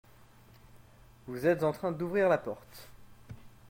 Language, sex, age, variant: French, male, 19-29, Français de métropole